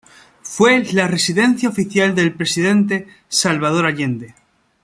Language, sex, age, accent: Spanish, male, 19-29, España: Norte peninsular (Asturias, Castilla y León, Cantabria, País Vasco, Navarra, Aragón, La Rioja, Guadalajara, Cuenca)